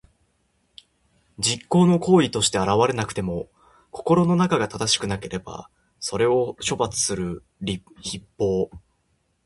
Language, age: Japanese, 19-29